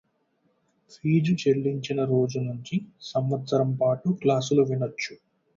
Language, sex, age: Telugu, male, 19-29